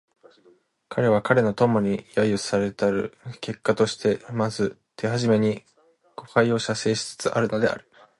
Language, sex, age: Japanese, male, 19-29